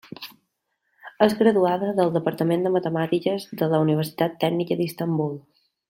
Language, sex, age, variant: Catalan, female, 19-29, Balear